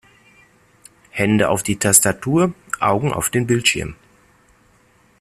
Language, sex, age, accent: German, male, 40-49, Deutschland Deutsch